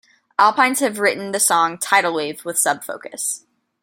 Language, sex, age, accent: English, female, 19-29, United States English